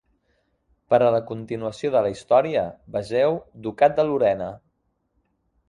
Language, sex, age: Catalan, male, 40-49